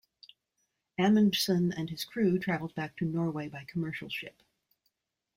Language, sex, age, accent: English, female, 60-69, United States English